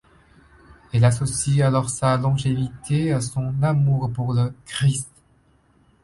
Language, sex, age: French, male, 19-29